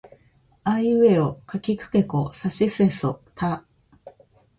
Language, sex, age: Japanese, female, 50-59